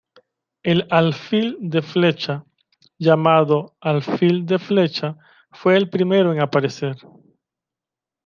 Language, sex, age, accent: Spanish, male, 30-39, Caribe: Cuba, Venezuela, Puerto Rico, República Dominicana, Panamá, Colombia caribeña, México caribeño, Costa del golfo de México